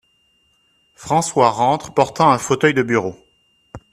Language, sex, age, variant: French, male, 40-49, Français de métropole